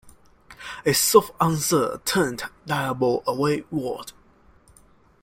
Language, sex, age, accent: English, male, 19-29, Malaysian English